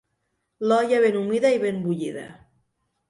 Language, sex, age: Catalan, female, 19-29